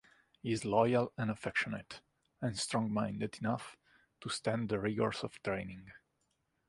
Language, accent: English, United States English